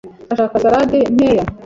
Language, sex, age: Kinyarwanda, male, 19-29